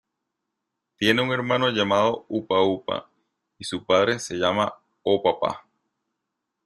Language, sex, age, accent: Spanish, male, 19-29, Caribe: Cuba, Venezuela, Puerto Rico, República Dominicana, Panamá, Colombia caribeña, México caribeño, Costa del golfo de México